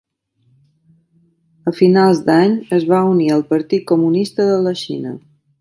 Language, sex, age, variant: Catalan, female, 50-59, Balear